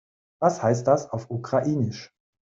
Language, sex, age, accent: German, male, 40-49, Deutschland Deutsch